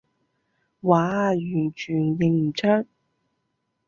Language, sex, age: Cantonese, female, 30-39